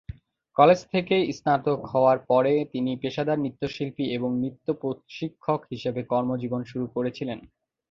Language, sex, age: Bengali, male, 19-29